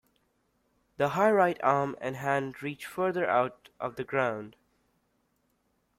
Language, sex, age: English, male, under 19